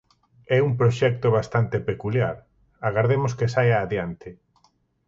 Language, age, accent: Galician, 40-49, Oriental (común en zona oriental)